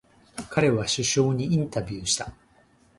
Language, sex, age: Japanese, male, 50-59